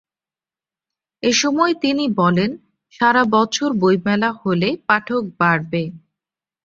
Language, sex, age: Bengali, female, 19-29